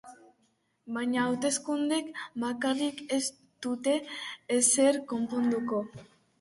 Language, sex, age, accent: Basque, female, 40-49, Mendebalekoa (Araba, Bizkaia, Gipuzkoako mendebaleko herri batzuk)